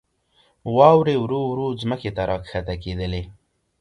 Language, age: Pashto, 19-29